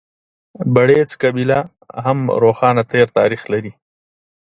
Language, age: Pashto, 30-39